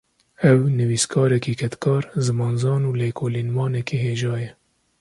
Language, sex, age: Kurdish, male, 30-39